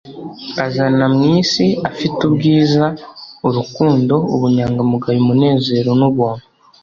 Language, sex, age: Kinyarwanda, male, under 19